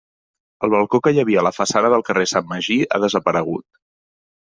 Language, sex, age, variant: Catalan, male, 30-39, Central